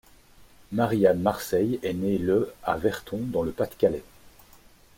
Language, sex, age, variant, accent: French, male, 30-39, Français d'Europe, Français de Belgique